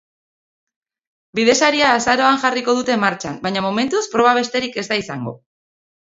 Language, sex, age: Basque, female, 30-39